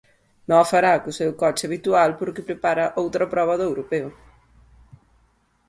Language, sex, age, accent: Galician, female, 40-49, Atlántico (seseo e gheada)